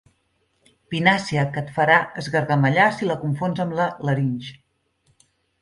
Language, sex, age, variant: Catalan, female, 40-49, Central